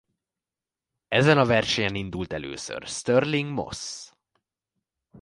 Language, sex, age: Hungarian, male, under 19